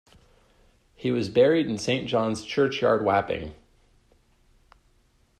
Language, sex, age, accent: English, male, 40-49, United States English